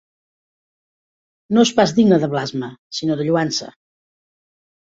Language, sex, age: Catalan, female, 50-59